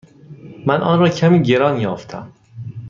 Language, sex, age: Persian, male, 30-39